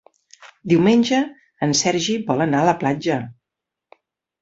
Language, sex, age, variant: Catalan, female, 50-59, Central